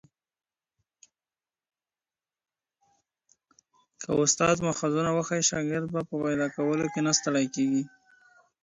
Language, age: Pashto, 19-29